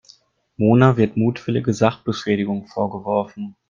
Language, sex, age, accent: German, male, 30-39, Deutschland Deutsch